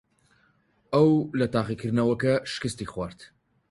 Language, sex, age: Central Kurdish, male, 19-29